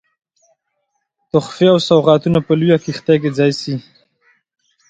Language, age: Pashto, 19-29